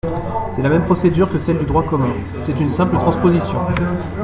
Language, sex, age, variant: French, male, 19-29, Français de métropole